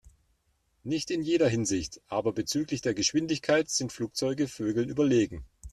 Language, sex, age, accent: German, male, 40-49, Deutschland Deutsch